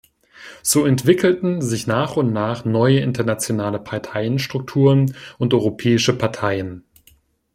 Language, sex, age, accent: German, male, 19-29, Deutschland Deutsch